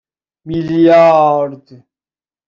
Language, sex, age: Persian, male, 30-39